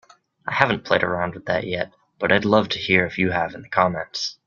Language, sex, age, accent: English, male, under 19, Canadian English